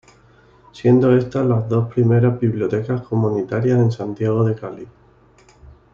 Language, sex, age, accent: Spanish, male, 30-39, España: Sur peninsular (Andalucia, Extremadura, Murcia)